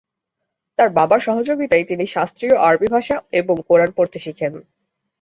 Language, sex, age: Bengali, female, 19-29